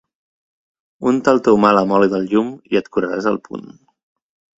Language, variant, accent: Catalan, Central, central